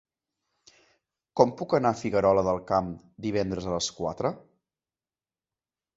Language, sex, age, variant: Catalan, male, 30-39, Central